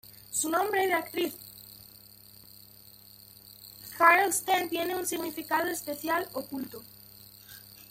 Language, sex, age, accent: Spanish, female, under 19, España: Centro-Sur peninsular (Madrid, Toledo, Castilla-La Mancha)